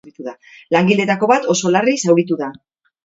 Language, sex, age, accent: Basque, female, 40-49, Mendebalekoa (Araba, Bizkaia, Gipuzkoako mendebaleko herri batzuk)